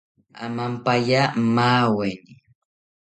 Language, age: South Ucayali Ashéninka, under 19